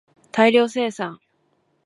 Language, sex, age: Japanese, female, under 19